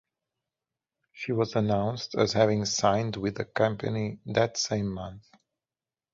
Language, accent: English, United States English